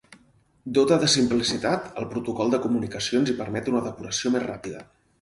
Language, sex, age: Catalan, male, 40-49